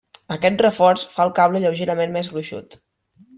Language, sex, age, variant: Catalan, female, 19-29, Central